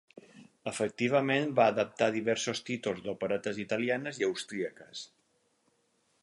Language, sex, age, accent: Catalan, male, 50-59, mallorquí